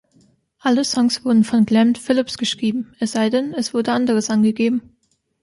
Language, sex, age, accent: German, female, 19-29, Deutschland Deutsch